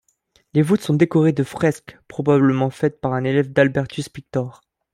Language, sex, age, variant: French, male, 19-29, Français de métropole